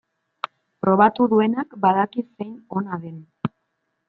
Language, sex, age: Basque, male, 19-29